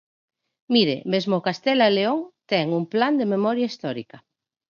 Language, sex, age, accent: Galician, female, 40-49, Normativo (estándar)